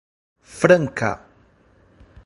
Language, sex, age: Portuguese, male, 40-49